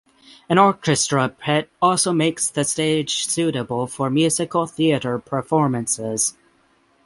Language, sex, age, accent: English, male, 19-29, United States English; England English